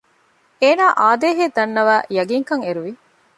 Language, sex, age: Divehi, female, 40-49